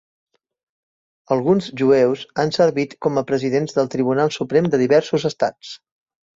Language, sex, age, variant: Catalan, male, 30-39, Central